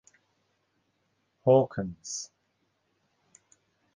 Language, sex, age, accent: English, male, 50-59, Irish English